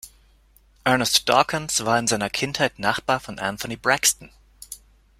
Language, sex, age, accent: German, male, 30-39, Deutschland Deutsch